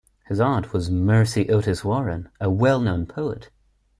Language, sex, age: English, male, 19-29